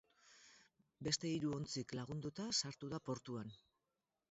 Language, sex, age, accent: Basque, female, 60-69, Mendebalekoa (Araba, Bizkaia, Gipuzkoako mendebaleko herri batzuk)